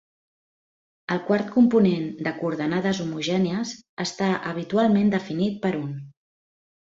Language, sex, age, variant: Catalan, female, 40-49, Central